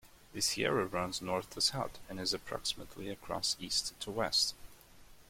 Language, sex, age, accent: English, male, 19-29, United States English